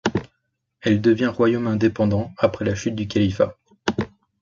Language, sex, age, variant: French, male, 19-29, Français de métropole